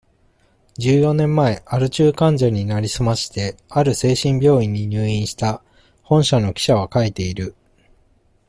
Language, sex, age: Japanese, male, 19-29